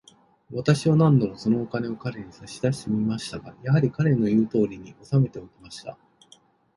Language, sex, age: Japanese, male, 40-49